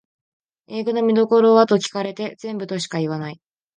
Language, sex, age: Japanese, female, under 19